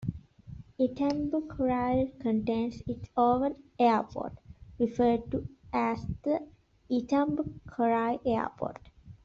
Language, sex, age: English, female, 19-29